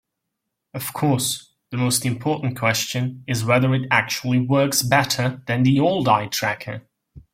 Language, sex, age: English, male, under 19